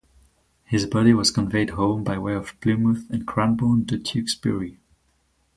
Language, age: English, 19-29